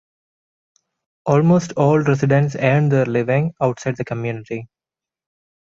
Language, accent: English, India and South Asia (India, Pakistan, Sri Lanka)